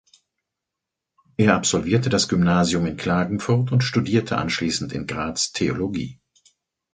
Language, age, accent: German, 50-59, Deutschland Deutsch